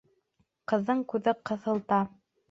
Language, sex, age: Bashkir, female, under 19